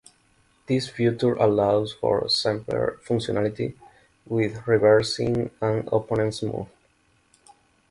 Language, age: English, 19-29